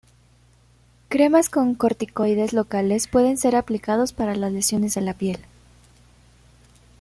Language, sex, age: Spanish, female, 19-29